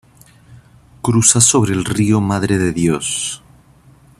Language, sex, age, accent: Spanish, male, 30-39, Andino-Pacífico: Colombia, Perú, Ecuador, oeste de Bolivia y Venezuela andina